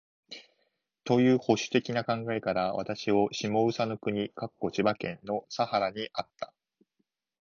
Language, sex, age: Japanese, male, 19-29